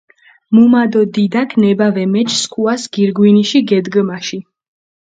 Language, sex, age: Mingrelian, female, 19-29